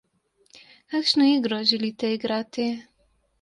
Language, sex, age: Slovenian, female, 19-29